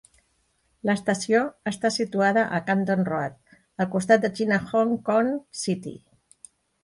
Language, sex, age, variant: Catalan, female, 60-69, Central